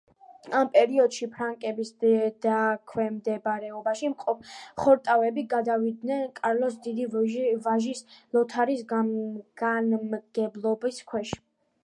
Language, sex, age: Georgian, female, under 19